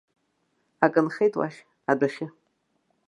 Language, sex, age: Abkhazian, female, 50-59